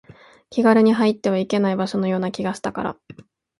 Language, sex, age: Japanese, female, 19-29